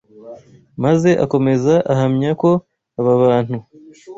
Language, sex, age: Kinyarwanda, male, 19-29